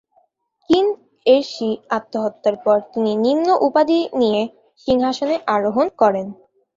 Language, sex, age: Bengali, female, 30-39